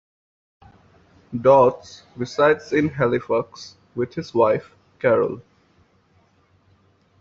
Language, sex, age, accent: English, male, 19-29, India and South Asia (India, Pakistan, Sri Lanka)